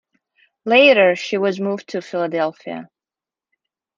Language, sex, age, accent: English, female, 30-39, United States English